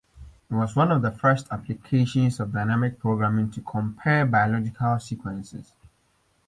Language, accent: English, England English